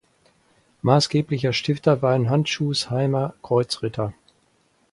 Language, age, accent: German, 60-69, Deutschland Deutsch